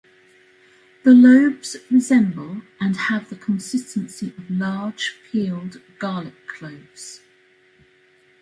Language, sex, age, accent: English, female, 60-69, England English